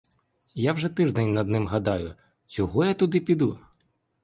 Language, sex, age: Ukrainian, male, 19-29